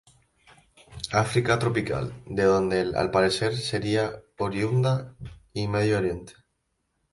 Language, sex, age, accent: Spanish, male, 19-29, España: Islas Canarias